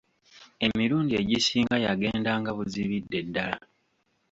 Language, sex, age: Ganda, male, 19-29